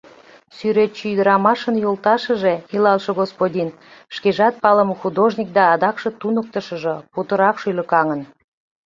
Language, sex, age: Mari, female, 40-49